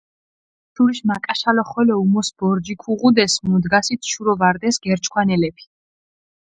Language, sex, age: Mingrelian, female, 19-29